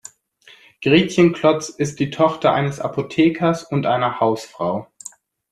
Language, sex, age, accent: German, male, 19-29, Deutschland Deutsch